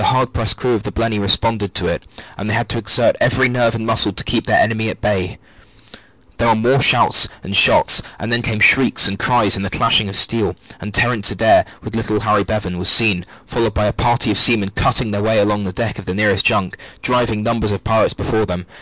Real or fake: real